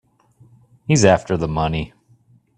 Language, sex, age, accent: English, male, 30-39, United States English